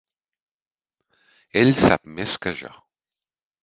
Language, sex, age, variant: Catalan, male, 30-39, Central